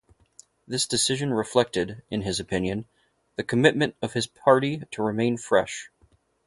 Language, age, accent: English, 30-39, United States English